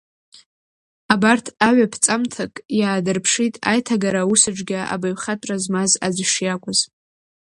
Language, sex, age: Abkhazian, female, under 19